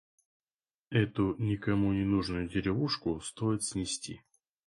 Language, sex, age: Russian, male, 19-29